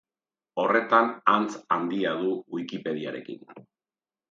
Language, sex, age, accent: Basque, male, 50-59, Erdialdekoa edo Nafarra (Gipuzkoa, Nafarroa)